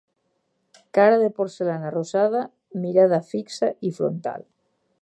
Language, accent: Catalan, valencià